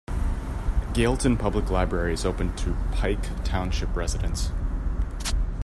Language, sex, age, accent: English, male, 19-29, United States English